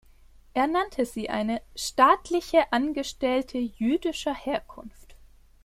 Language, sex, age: German, female, 30-39